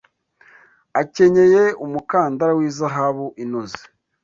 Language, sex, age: Kinyarwanda, male, 19-29